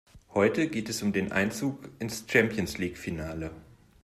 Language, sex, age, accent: German, male, 19-29, Deutschland Deutsch